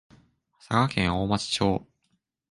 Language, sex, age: Japanese, male, 19-29